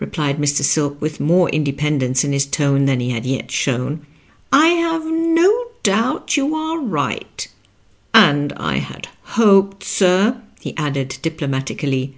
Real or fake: real